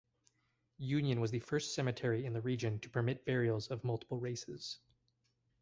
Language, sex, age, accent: English, male, 30-39, United States English